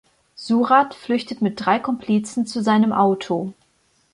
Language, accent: German, Deutschland Deutsch